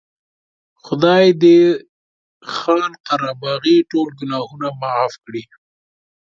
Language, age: Pashto, 19-29